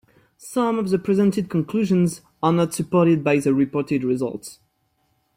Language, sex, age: English, male, 19-29